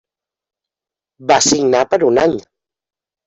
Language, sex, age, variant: Catalan, female, 40-49, Central